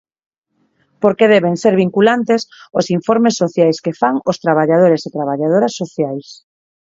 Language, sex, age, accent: Galician, female, 40-49, Neofalante